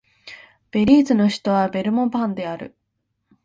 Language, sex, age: Japanese, female, under 19